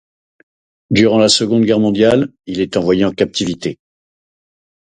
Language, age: French, 50-59